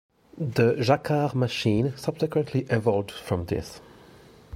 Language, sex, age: English, male, 19-29